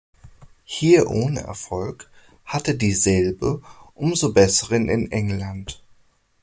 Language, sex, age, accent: German, male, 30-39, Deutschland Deutsch